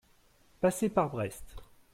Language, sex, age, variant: French, male, 30-39, Français de métropole